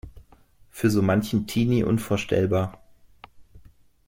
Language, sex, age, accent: German, male, 30-39, Deutschland Deutsch